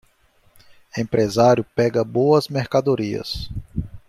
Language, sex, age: Portuguese, male, 40-49